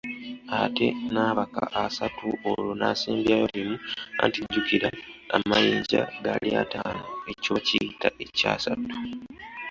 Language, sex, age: Ganda, male, 19-29